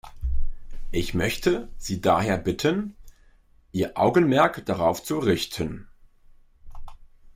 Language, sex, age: German, male, 30-39